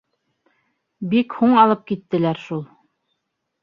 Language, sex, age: Bashkir, female, 30-39